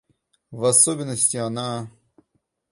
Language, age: Russian, 19-29